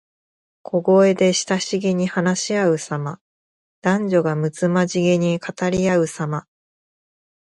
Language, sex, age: Japanese, female, 30-39